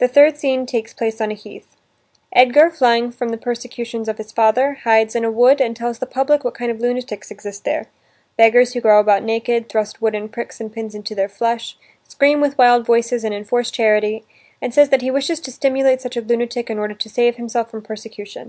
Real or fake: real